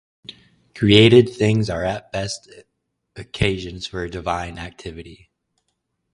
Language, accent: English, United States English